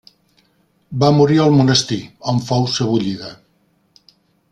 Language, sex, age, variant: Catalan, male, 60-69, Central